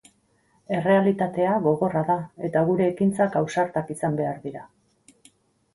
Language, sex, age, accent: Basque, female, 50-59, Erdialdekoa edo Nafarra (Gipuzkoa, Nafarroa)